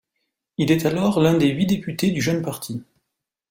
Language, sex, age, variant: French, male, 30-39, Français de métropole